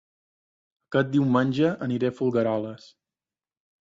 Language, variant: Catalan, Balear